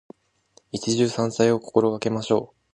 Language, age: Japanese, 19-29